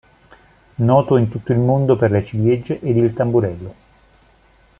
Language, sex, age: Italian, male, 40-49